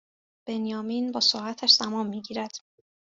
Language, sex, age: Persian, female, 30-39